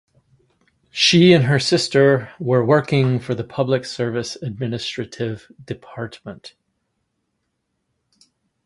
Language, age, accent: English, 40-49, United States English